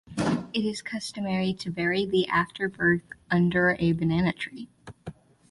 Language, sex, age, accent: English, female, 19-29, United States English